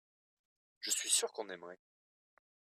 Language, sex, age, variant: French, male, 30-39, Français de métropole